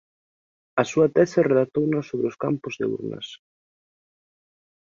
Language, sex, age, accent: Galician, male, 19-29, Normativo (estándar)